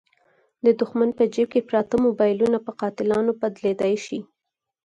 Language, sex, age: Pashto, female, 19-29